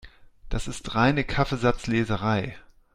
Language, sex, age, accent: German, male, 40-49, Deutschland Deutsch